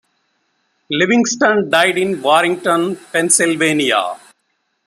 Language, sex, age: English, male, 19-29